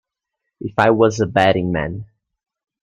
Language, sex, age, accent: English, male, under 19, United States English